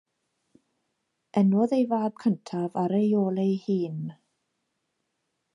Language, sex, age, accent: Welsh, female, 40-49, Y Deyrnas Unedig Cymraeg